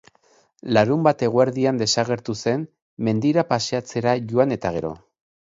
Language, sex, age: Basque, male, 40-49